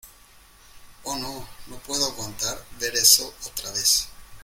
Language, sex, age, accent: Spanish, male, 19-29, México